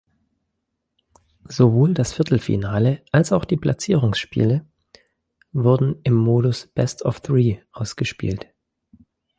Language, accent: German, Deutschland Deutsch